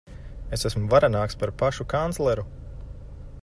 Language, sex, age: Latvian, male, 30-39